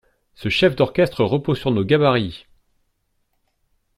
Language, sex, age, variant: French, male, 40-49, Français de métropole